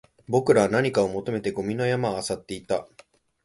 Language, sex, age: Japanese, male, 19-29